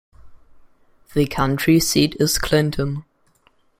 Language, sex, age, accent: English, male, under 19, England English